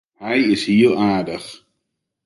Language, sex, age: Western Frisian, male, 50-59